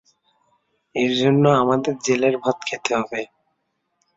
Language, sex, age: Bengali, male, 19-29